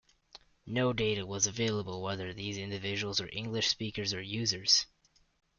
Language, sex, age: English, male, under 19